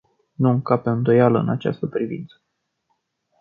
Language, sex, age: Romanian, male, 19-29